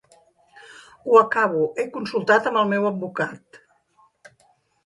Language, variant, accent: Catalan, Central, central